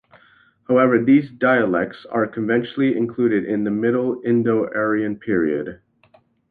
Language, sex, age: English, male, 19-29